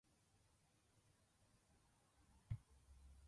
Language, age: Japanese, 19-29